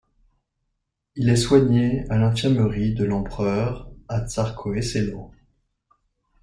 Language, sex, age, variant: French, male, 30-39, Français de métropole